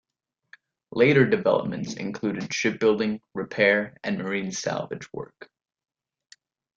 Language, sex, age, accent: English, male, under 19, United States English